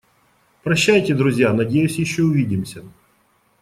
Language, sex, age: Russian, male, 40-49